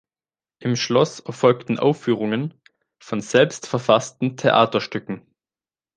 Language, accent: German, Deutschland Deutsch